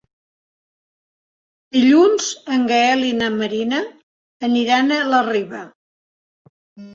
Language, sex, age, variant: Catalan, female, 60-69, Central